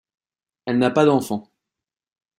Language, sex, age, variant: French, male, 19-29, Français de métropole